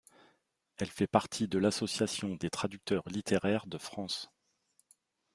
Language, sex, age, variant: French, male, 40-49, Français de métropole